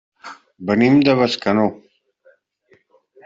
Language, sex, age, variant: Catalan, male, 40-49, Central